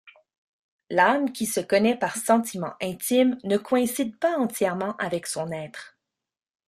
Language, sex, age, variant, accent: French, female, 30-39, Français d'Amérique du Nord, Français du Canada